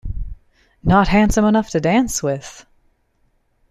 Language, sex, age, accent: English, female, 30-39, United States English